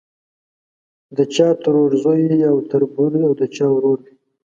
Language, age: Pashto, 19-29